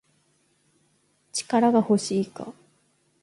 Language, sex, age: Japanese, female, 30-39